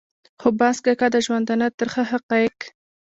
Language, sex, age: Pashto, female, 19-29